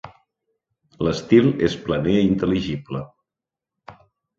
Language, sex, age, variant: Catalan, male, 40-49, Central